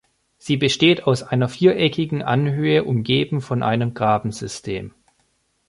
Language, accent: German, Deutschland Deutsch